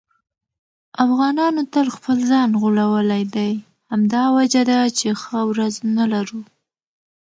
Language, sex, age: Pashto, female, under 19